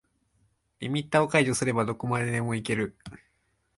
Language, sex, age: Japanese, male, 19-29